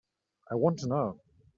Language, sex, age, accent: English, male, 19-29, England English